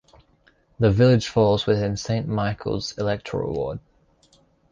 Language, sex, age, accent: English, male, under 19, Australian English